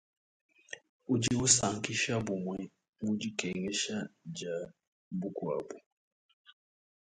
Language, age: Luba-Lulua, 19-29